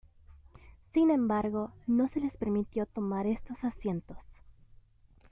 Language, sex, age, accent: Spanish, female, under 19, Chileno: Chile, Cuyo